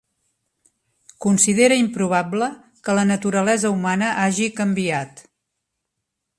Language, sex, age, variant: Catalan, female, 60-69, Central